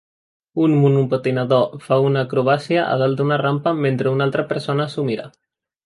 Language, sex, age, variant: Catalan, male, 19-29, Central